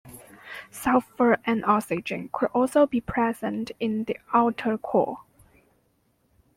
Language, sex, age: English, female, 19-29